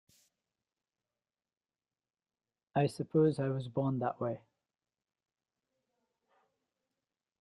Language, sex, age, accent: English, male, 30-39, Australian English